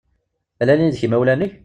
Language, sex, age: Kabyle, male, 19-29